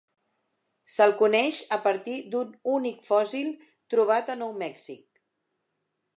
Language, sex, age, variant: Catalan, female, 50-59, Central